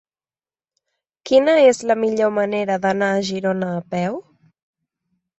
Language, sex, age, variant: Catalan, female, 19-29, Central